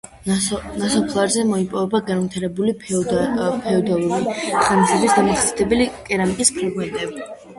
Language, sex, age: Georgian, female, under 19